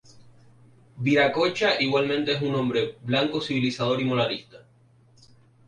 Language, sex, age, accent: Spanish, male, 19-29, España: Islas Canarias